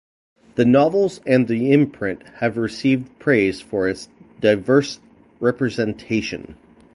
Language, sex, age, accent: English, male, 40-49, Canadian English